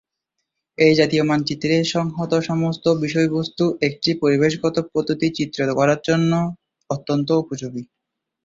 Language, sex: Bengali, male